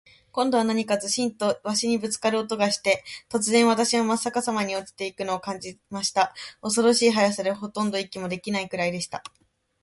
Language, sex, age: Japanese, female, 19-29